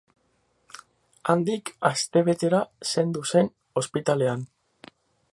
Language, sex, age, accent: Basque, male, 19-29, Mendebalekoa (Araba, Bizkaia, Gipuzkoako mendebaleko herri batzuk)